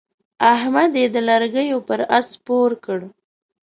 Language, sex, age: Pashto, female, 30-39